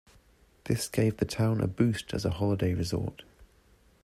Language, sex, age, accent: English, male, 30-39, England English